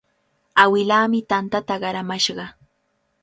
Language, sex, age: Cajatambo North Lima Quechua, female, 19-29